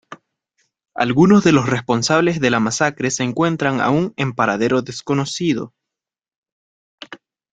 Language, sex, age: Spanish, male, 19-29